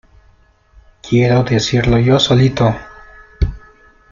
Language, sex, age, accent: Spanish, male, 19-29, Andino-Pacífico: Colombia, Perú, Ecuador, oeste de Bolivia y Venezuela andina